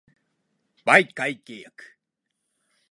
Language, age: Japanese, 19-29